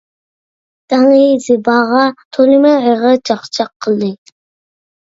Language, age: Uyghur, under 19